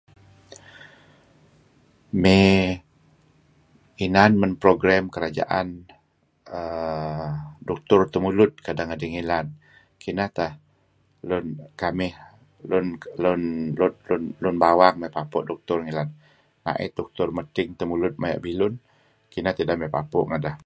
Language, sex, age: Kelabit, male, 50-59